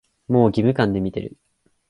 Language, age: Japanese, 19-29